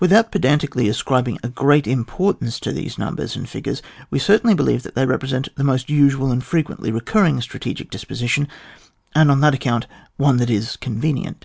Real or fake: real